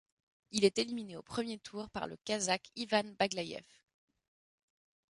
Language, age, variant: French, 19-29, Français de métropole